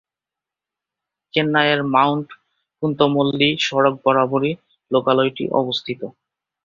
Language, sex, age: Bengali, male, 19-29